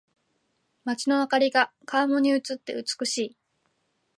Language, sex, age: Japanese, female, 19-29